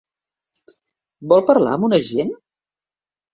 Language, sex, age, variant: Catalan, female, 50-59, Central